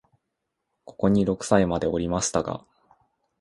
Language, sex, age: Japanese, male, 19-29